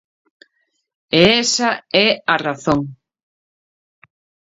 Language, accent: Galician, Normativo (estándar)